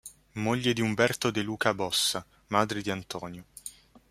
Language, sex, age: Italian, male, under 19